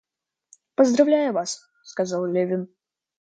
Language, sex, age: Russian, male, under 19